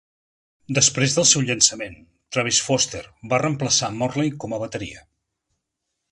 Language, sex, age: Catalan, male, 40-49